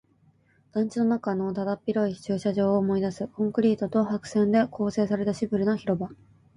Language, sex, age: Japanese, female, 19-29